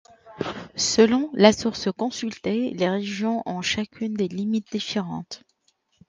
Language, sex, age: French, male, 40-49